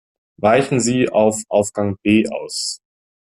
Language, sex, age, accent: German, male, 19-29, Deutschland Deutsch